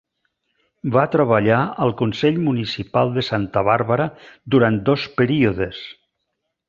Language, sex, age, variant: Catalan, male, 60-69, Central